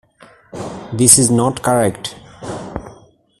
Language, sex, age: English, male, 19-29